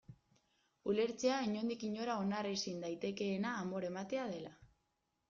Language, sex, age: Basque, female, 19-29